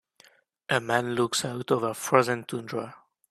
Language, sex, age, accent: English, male, 19-29, United States English